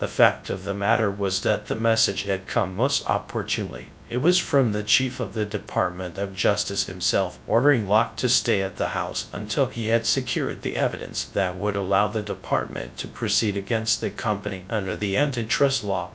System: TTS, GradTTS